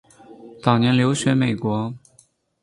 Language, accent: Chinese, 出生地：江西省